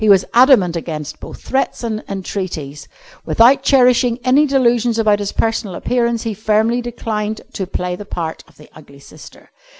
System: none